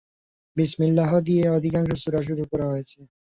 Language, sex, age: Bengali, male, 19-29